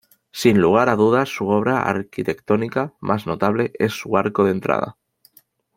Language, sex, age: Spanish, male, 19-29